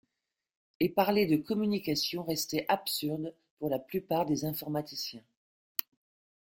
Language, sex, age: French, female, 50-59